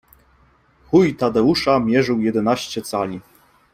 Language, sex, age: Polish, male, 30-39